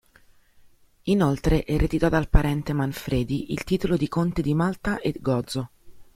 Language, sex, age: Italian, female, 19-29